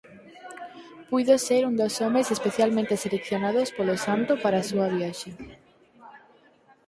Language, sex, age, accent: Galician, female, under 19, Normativo (estándar)